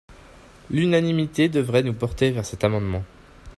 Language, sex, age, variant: French, male, 19-29, Français de métropole